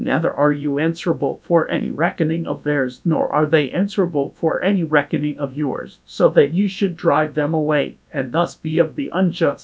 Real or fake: fake